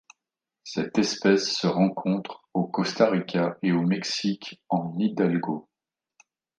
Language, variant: French, Français de métropole